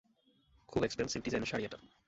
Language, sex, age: Bengali, male, 19-29